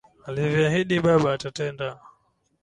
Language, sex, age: Swahili, male, 19-29